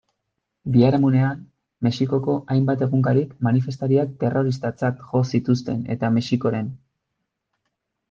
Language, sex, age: Basque, male, 30-39